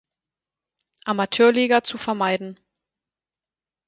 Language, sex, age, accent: German, female, 30-39, Deutschland Deutsch